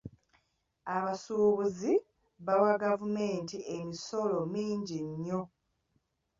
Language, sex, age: Ganda, female, 19-29